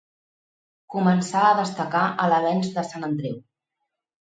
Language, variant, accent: Catalan, Central, central